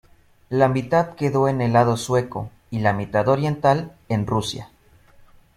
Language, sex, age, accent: Spanish, male, 19-29, México